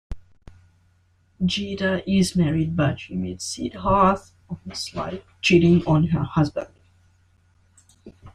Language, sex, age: English, male, under 19